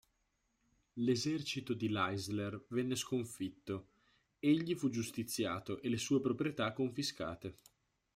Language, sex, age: Italian, male, 19-29